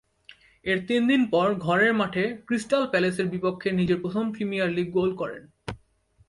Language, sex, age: Bengali, male, 19-29